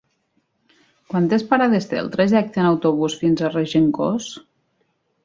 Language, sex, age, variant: Catalan, female, 30-39, Nord-Occidental